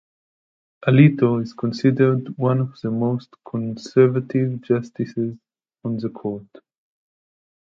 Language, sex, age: English, male, 30-39